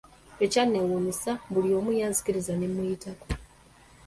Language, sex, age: Ganda, female, 19-29